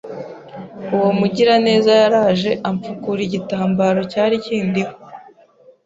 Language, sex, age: Kinyarwanda, female, 19-29